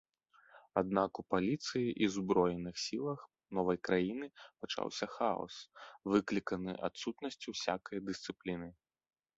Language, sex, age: Belarusian, male, 30-39